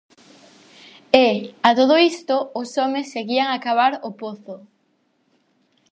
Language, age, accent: Galician, 40-49, Oriental (común en zona oriental)